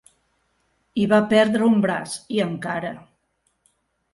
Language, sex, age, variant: Catalan, female, 60-69, Central